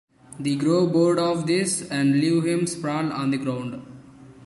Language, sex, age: English, male, 19-29